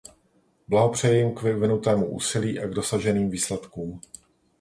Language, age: Czech, 40-49